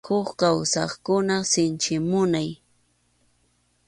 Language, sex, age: Arequipa-La Unión Quechua, female, 30-39